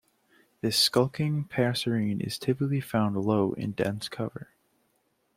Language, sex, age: English, male, 19-29